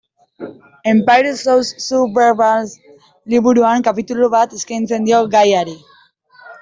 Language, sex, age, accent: Basque, female, 19-29, Mendebalekoa (Araba, Bizkaia, Gipuzkoako mendebaleko herri batzuk)